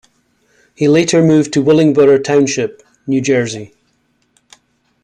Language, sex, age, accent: English, male, 60-69, Scottish English